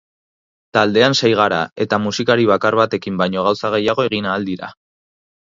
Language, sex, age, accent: Basque, male, 19-29, Erdialdekoa edo Nafarra (Gipuzkoa, Nafarroa)